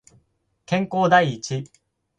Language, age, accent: Japanese, 19-29, 標準語